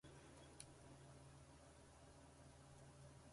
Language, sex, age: Japanese, male, 19-29